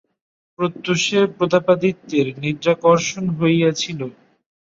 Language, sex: Bengali, male